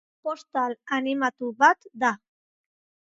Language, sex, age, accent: Basque, female, 40-49, Mendebalekoa (Araba, Bizkaia, Gipuzkoako mendebaleko herri batzuk)